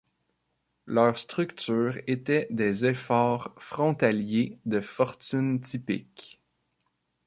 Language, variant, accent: French, Français d'Amérique du Nord, Français du Canada